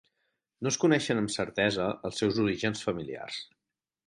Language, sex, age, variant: Catalan, male, 40-49, Central